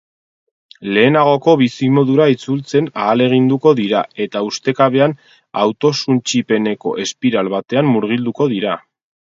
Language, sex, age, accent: Basque, male, 30-39, Erdialdekoa edo Nafarra (Gipuzkoa, Nafarroa)